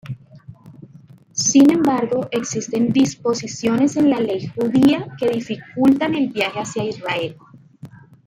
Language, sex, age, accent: Spanish, female, 30-39, Caribe: Cuba, Venezuela, Puerto Rico, República Dominicana, Panamá, Colombia caribeña, México caribeño, Costa del golfo de México